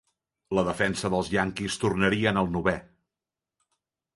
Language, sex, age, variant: Catalan, male, 40-49, Central